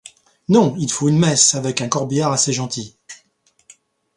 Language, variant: French, Français de métropole